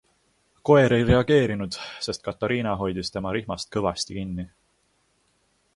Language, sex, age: Estonian, male, 19-29